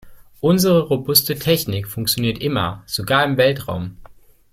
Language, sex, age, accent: German, male, 19-29, Deutschland Deutsch